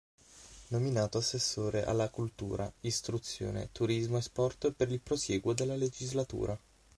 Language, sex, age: Italian, male, 19-29